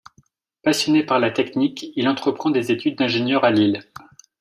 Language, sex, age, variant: French, male, 40-49, Français de métropole